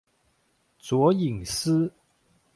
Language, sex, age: Chinese, male, 30-39